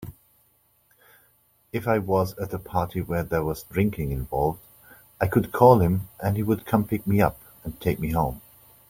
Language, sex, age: English, male, 40-49